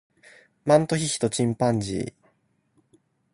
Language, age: Japanese, under 19